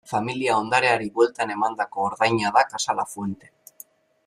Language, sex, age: Basque, male, 19-29